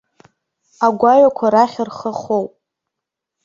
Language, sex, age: Abkhazian, female, under 19